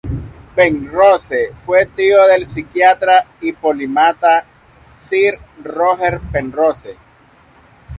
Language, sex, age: Spanish, male, 40-49